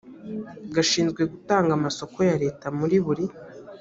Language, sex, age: Kinyarwanda, male, under 19